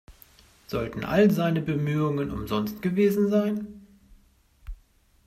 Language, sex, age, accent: German, male, 40-49, Deutschland Deutsch